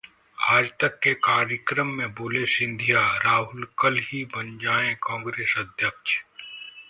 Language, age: Hindi, 40-49